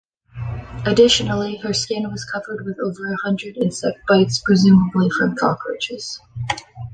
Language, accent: English, Canadian English